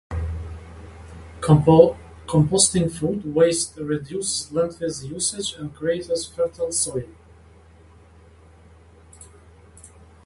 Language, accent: English, United States English